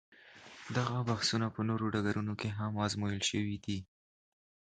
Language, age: Pashto, under 19